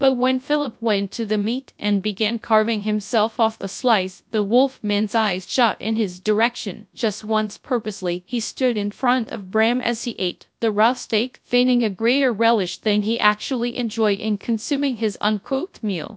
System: TTS, GradTTS